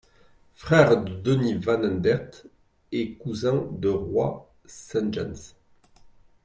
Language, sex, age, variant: French, male, 40-49, Français de métropole